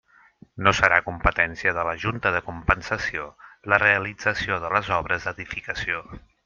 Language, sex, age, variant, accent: Catalan, male, 50-59, Central, central